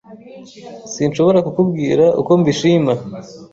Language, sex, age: Kinyarwanda, male, 30-39